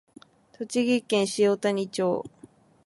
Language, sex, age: Japanese, female, 19-29